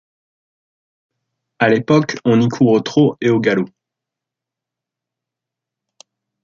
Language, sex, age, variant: French, male, 19-29, Français de métropole